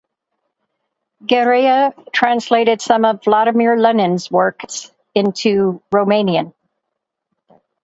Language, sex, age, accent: English, female, 60-69, United States English